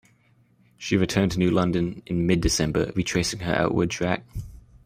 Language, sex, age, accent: English, male, under 19, Irish English